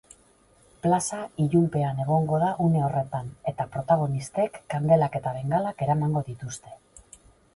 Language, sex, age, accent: Basque, female, 50-59, Mendebalekoa (Araba, Bizkaia, Gipuzkoako mendebaleko herri batzuk)